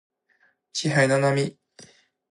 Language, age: Chinese, 19-29